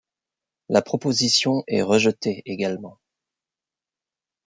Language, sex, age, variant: French, male, 50-59, Français de métropole